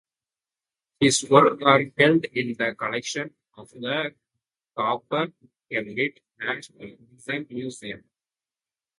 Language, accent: English, United States English